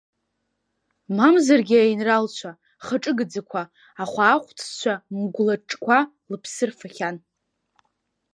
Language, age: Abkhazian, under 19